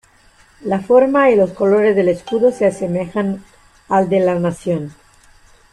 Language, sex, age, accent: Spanish, female, 50-59, México